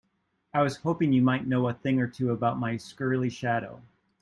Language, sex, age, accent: English, male, 40-49, United States English